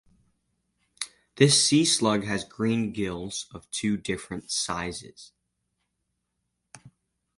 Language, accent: English, United States English